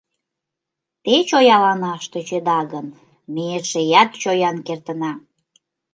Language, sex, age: Mari, female, 19-29